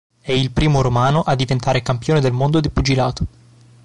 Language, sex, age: Italian, male, 19-29